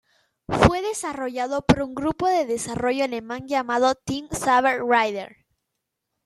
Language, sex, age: Spanish, female, 19-29